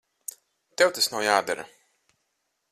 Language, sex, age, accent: Latvian, male, 30-39, Riga